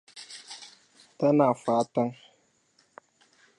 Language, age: Hausa, 19-29